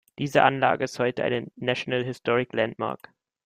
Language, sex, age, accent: German, male, 19-29, Deutschland Deutsch